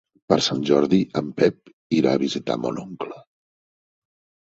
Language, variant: Catalan, Central